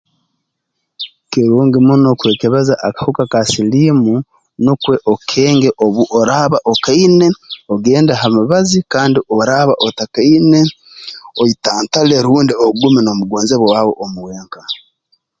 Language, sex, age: Tooro, male, 40-49